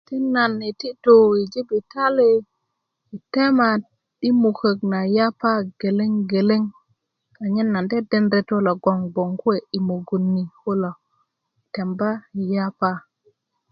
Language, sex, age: Kuku, female, 30-39